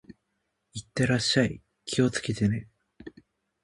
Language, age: Japanese, 19-29